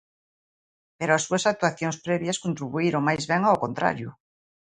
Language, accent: Galician, Atlántico (seseo e gheada)